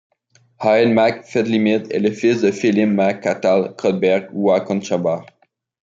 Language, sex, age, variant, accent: French, male, 19-29, Français d'Amérique du Nord, Français du Canada